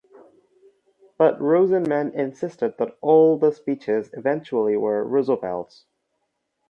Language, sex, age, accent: English, male, under 19, United States English